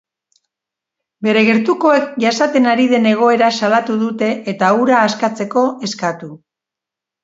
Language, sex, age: Basque, female, 60-69